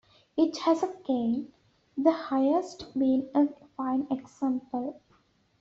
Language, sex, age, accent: English, female, 19-29, England English